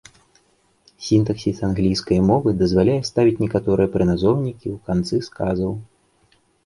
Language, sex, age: Belarusian, male, 30-39